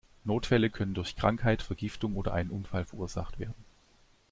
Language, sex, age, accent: German, male, 30-39, Deutschland Deutsch